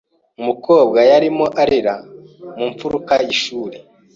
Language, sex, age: Kinyarwanda, male, 19-29